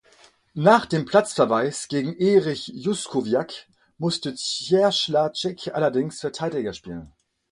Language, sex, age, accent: German, male, 19-29, Deutschland Deutsch; Französisch Deutsch